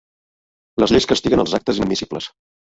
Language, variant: Catalan, Central